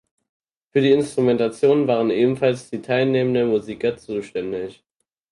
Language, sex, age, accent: German, male, under 19, Deutschland Deutsch